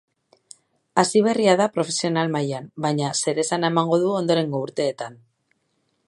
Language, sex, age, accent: Basque, female, 30-39, Mendebalekoa (Araba, Bizkaia, Gipuzkoako mendebaleko herri batzuk)